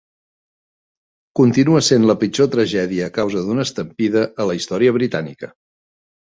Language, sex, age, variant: Catalan, male, 60-69, Central